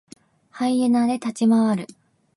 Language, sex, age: Japanese, female, 19-29